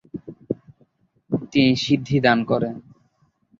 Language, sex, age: Bengali, male, 19-29